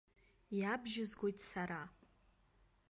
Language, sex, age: Abkhazian, female, 19-29